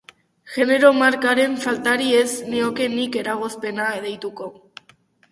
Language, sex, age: Basque, female, under 19